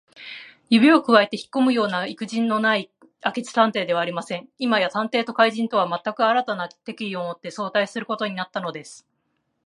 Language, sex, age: Japanese, female, 30-39